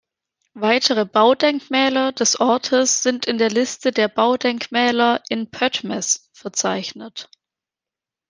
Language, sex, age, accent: German, female, 19-29, Deutschland Deutsch